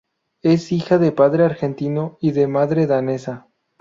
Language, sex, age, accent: Spanish, male, 19-29, México